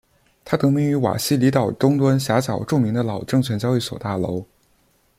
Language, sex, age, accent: Chinese, male, under 19, 出生地：北京市